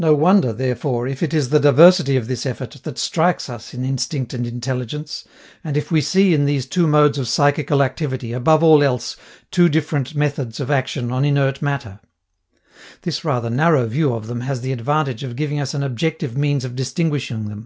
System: none